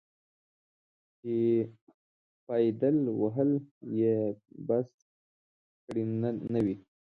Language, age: Pashto, 19-29